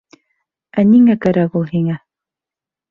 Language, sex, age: Bashkir, female, 40-49